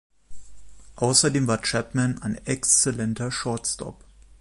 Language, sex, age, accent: German, male, 19-29, Deutschland Deutsch